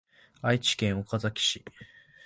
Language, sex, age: Japanese, male, 19-29